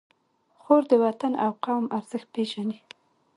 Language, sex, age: Pashto, female, 19-29